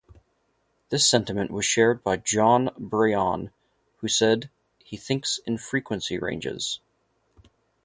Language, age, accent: English, 30-39, United States English